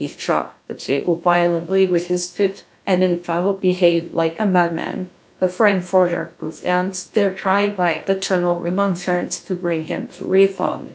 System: TTS, GlowTTS